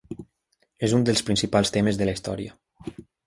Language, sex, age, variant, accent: Catalan, male, 19-29, Valencià meridional, valencià